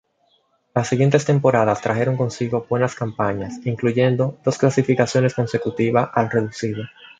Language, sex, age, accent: Spanish, male, 19-29, Caribe: Cuba, Venezuela, Puerto Rico, República Dominicana, Panamá, Colombia caribeña, México caribeño, Costa del golfo de México